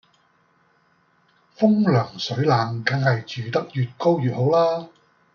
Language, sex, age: Cantonese, male, 50-59